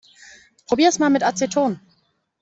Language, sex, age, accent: German, female, 19-29, Deutschland Deutsch